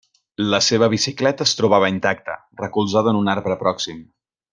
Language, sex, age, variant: Catalan, male, 19-29, Central